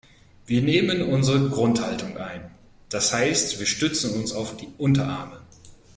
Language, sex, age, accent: German, male, 30-39, Deutschland Deutsch